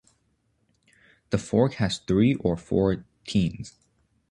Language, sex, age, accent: English, male, under 19, Canadian English